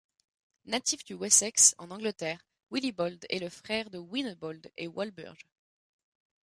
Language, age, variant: French, 19-29, Français de métropole